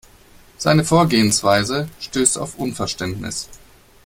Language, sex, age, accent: German, male, 40-49, Deutschland Deutsch